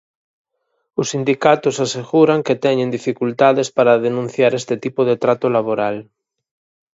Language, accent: Galician, Atlántico (seseo e gheada)